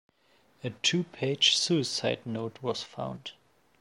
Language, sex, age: English, male, 19-29